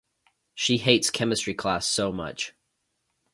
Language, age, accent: English, 19-29, United States English